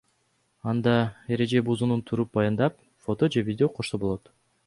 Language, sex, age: Kyrgyz, male, 19-29